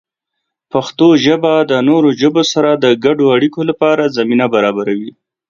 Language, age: Pashto, 30-39